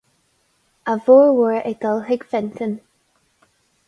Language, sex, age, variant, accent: Irish, female, 19-29, Gaeilge Uladh, Cainteoir líofa, ní ó dhúchas